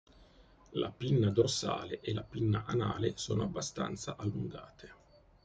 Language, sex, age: Italian, male, 50-59